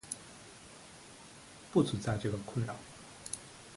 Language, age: Chinese, 30-39